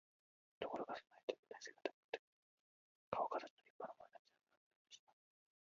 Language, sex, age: Japanese, male, 19-29